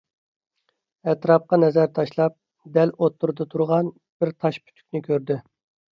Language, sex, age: Uyghur, male, 30-39